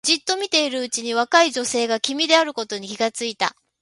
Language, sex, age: Japanese, female, 60-69